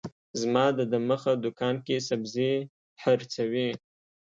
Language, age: Pashto, 19-29